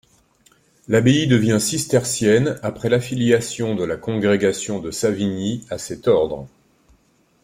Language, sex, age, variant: French, male, 50-59, Français de métropole